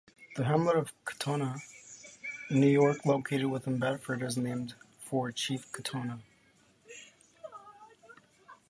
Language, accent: English, Turkish